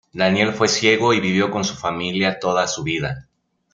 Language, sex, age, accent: Spanish, male, 50-59, México